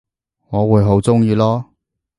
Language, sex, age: Cantonese, male, 30-39